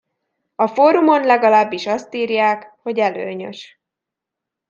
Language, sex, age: Hungarian, female, 19-29